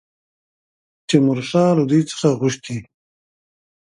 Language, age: Pashto, 60-69